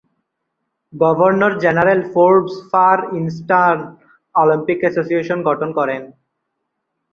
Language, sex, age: Bengali, male, 19-29